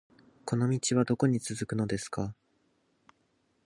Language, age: Japanese, 19-29